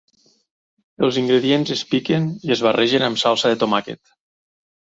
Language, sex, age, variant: Catalan, male, 40-49, Nord-Occidental